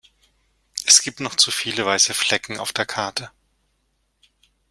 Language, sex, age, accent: German, male, 50-59, Deutschland Deutsch